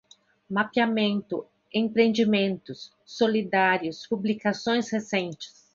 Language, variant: Portuguese, Portuguese (Brasil)